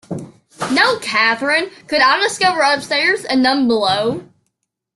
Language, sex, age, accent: English, male, 40-49, United States English